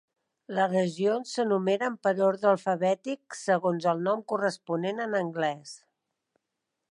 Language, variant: Catalan, Central